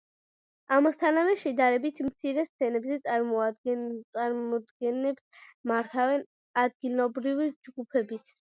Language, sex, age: Georgian, female, under 19